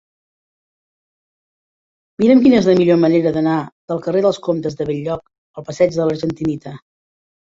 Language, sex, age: Catalan, female, 50-59